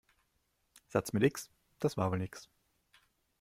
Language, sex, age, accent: German, male, 19-29, Deutschland Deutsch